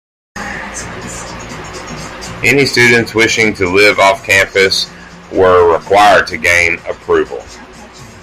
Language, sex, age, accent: English, male, 40-49, United States English